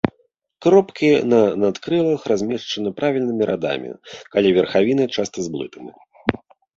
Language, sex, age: Belarusian, male, 30-39